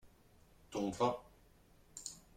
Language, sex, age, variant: French, male, 19-29, Français de métropole